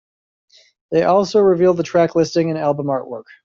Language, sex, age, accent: English, male, 30-39, United States English